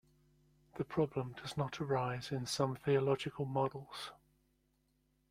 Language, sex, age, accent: English, male, 50-59, England English